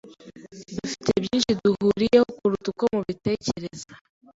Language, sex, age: Kinyarwanda, female, 19-29